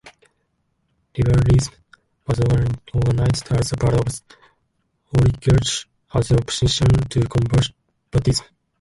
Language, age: English, 19-29